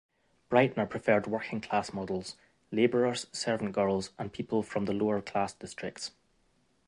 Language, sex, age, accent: English, male, 19-29, Scottish English